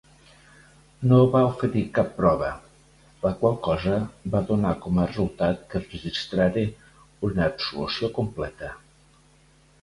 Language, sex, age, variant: Catalan, male, 60-69, Nord-Occidental